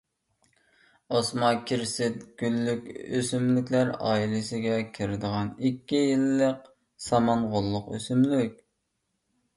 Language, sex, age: Uyghur, male, 30-39